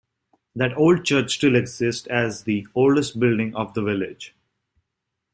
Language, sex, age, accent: English, male, 19-29, United States English